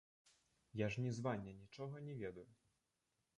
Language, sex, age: Belarusian, male, 19-29